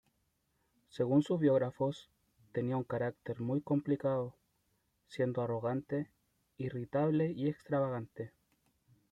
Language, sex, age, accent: Spanish, male, 30-39, Chileno: Chile, Cuyo